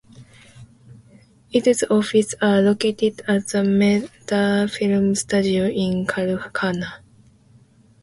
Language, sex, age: English, female, 19-29